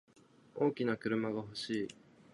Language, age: Japanese, 30-39